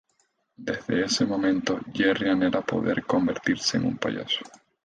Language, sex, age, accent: Spanish, male, 19-29, Caribe: Cuba, Venezuela, Puerto Rico, República Dominicana, Panamá, Colombia caribeña, México caribeño, Costa del golfo de México